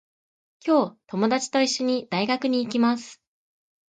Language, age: Japanese, 19-29